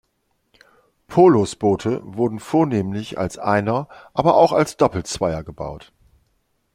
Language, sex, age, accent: German, male, 40-49, Deutschland Deutsch